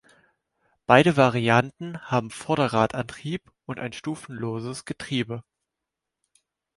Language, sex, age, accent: German, male, 19-29, Deutschland Deutsch